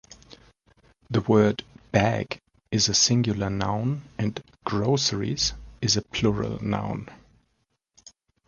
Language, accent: English, United States English